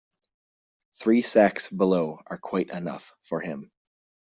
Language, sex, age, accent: English, male, 30-39, United States English